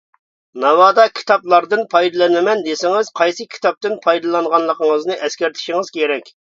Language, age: Uyghur, 40-49